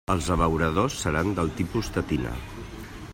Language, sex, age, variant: Catalan, male, 40-49, Central